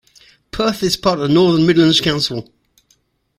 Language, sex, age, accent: English, male, 60-69, England English